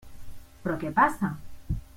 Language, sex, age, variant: Catalan, female, 30-39, Central